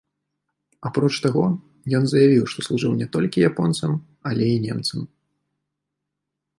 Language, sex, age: Belarusian, male, 19-29